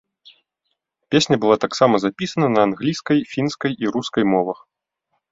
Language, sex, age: Belarusian, male, 19-29